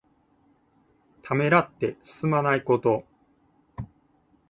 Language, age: Japanese, 19-29